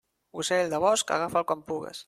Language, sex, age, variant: Catalan, male, 30-39, Central